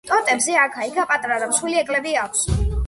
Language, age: Georgian, 30-39